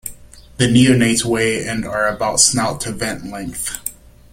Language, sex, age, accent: English, male, 30-39, United States English